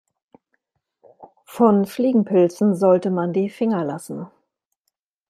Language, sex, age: German, female, 50-59